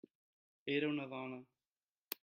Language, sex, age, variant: Catalan, male, 19-29, Central